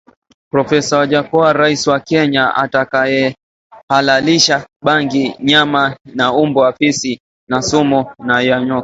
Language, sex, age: Swahili, male, 19-29